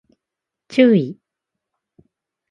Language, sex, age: Japanese, female, 19-29